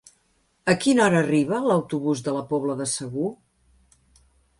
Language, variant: Catalan, Central